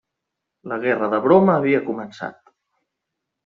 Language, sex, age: Catalan, male, 30-39